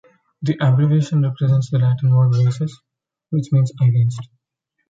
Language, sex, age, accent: English, male, 19-29, India and South Asia (India, Pakistan, Sri Lanka)